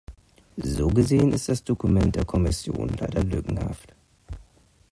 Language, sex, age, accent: German, male, 19-29, Deutschland Deutsch